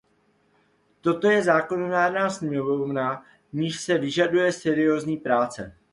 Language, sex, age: Czech, male, 40-49